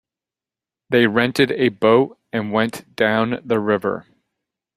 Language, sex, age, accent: English, male, 40-49, United States English